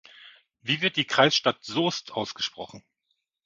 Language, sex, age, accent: German, male, 40-49, Deutschland Deutsch